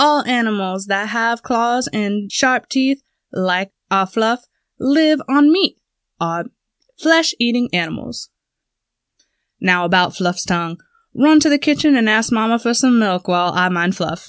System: none